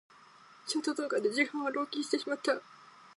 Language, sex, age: Japanese, female, 19-29